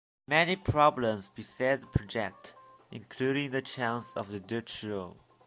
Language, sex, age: English, male, under 19